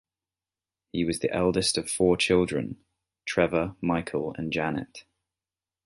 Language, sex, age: English, male, 19-29